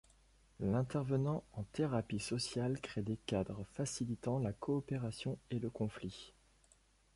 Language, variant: French, Français de métropole